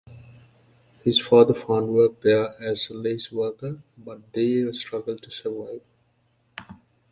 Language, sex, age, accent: English, male, 19-29, United States English